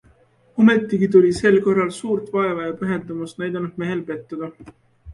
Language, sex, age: Estonian, male, 19-29